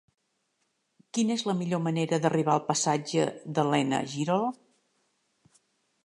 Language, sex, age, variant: Catalan, female, 60-69, Central